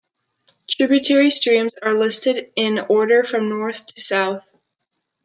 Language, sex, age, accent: English, male, 19-29, United States English